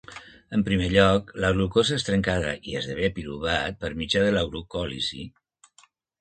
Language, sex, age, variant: Catalan, male, 60-69, Nord-Occidental